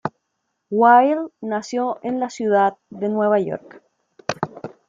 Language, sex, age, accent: Spanish, female, 30-39, Chileno: Chile, Cuyo